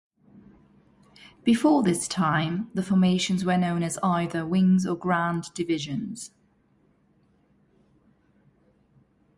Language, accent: English, England English